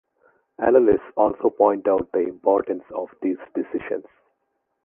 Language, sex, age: English, male, 50-59